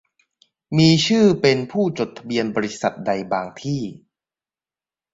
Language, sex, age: Thai, male, 19-29